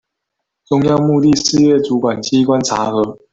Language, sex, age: Chinese, male, 19-29